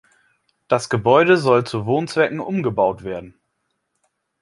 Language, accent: German, Deutschland Deutsch